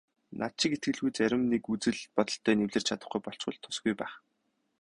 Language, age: Mongolian, 19-29